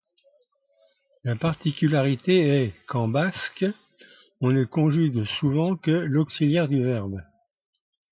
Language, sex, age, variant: French, male, 80-89, Français de métropole